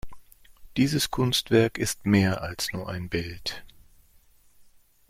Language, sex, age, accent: German, male, 50-59, Deutschland Deutsch